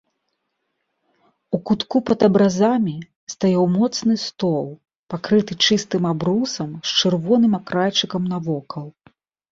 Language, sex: Belarusian, female